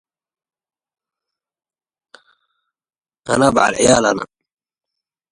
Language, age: English, 30-39